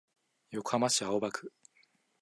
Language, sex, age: Japanese, male, 19-29